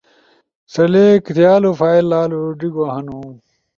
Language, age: Ushojo, 19-29